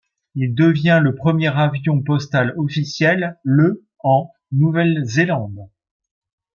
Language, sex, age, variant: French, male, 40-49, Français de métropole